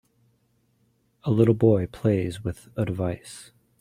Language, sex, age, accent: English, male, 40-49, United States English